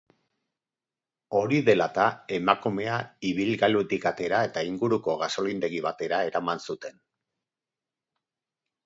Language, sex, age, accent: Basque, male, 60-69, Erdialdekoa edo Nafarra (Gipuzkoa, Nafarroa)